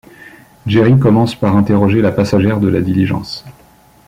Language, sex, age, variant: French, male, 30-39, Français de métropole